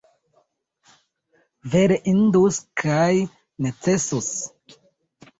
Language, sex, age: Esperanto, male, 19-29